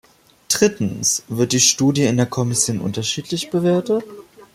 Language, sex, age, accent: German, male, 19-29, Deutschland Deutsch